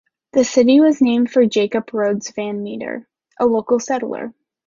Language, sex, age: English, female, 19-29